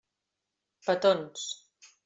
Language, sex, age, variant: Catalan, female, 50-59, Central